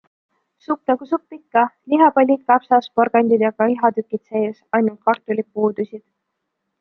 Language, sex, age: Estonian, female, 19-29